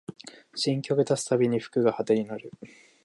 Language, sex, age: Japanese, male, 19-29